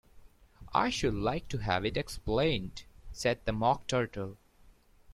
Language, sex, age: English, male, 19-29